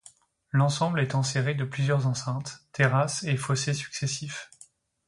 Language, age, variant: French, 19-29, Français de métropole